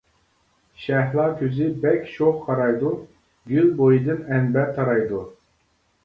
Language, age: Uyghur, 40-49